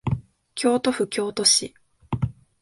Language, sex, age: Japanese, female, under 19